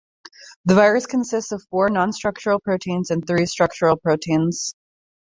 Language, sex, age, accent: English, female, 30-39, United States English